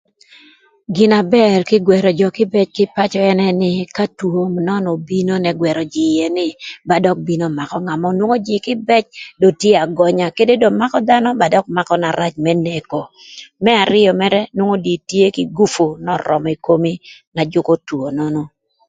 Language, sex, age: Thur, female, 50-59